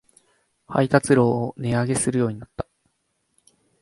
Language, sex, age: Japanese, male, 19-29